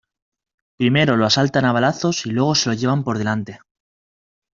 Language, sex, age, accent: Spanish, male, 19-29, España: Centro-Sur peninsular (Madrid, Toledo, Castilla-La Mancha)